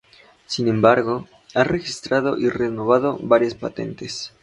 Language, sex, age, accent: Spanish, male, 19-29, México